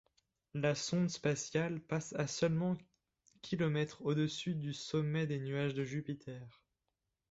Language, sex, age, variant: French, male, 19-29, Français de métropole